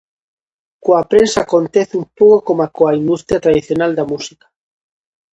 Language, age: Galician, under 19